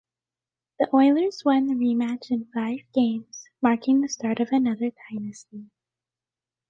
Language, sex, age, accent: English, female, under 19, United States English